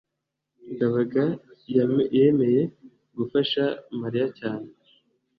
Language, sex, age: Kinyarwanda, male, 19-29